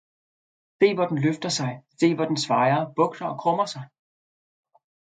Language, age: Danish, 30-39